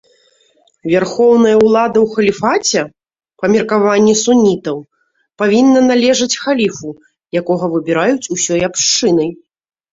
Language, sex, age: Belarusian, female, 30-39